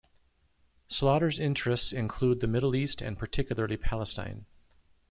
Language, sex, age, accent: English, male, 50-59, United States English